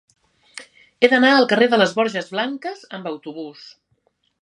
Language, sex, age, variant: Catalan, female, 40-49, Central